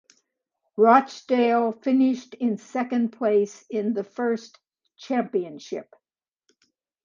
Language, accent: English, United States English